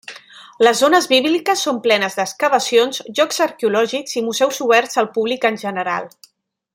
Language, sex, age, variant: Catalan, female, 30-39, Central